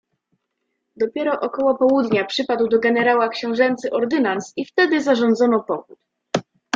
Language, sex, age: Polish, female, 19-29